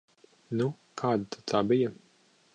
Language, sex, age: Latvian, male, 40-49